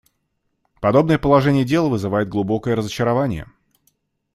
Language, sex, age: Russian, male, 19-29